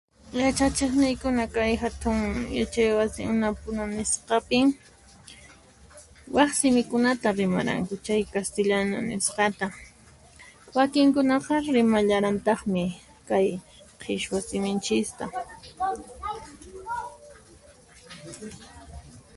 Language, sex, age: Puno Quechua, female, 19-29